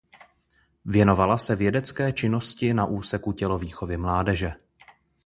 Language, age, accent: Czech, 19-29, pražský